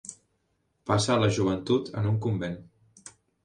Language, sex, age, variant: Catalan, male, under 19, Central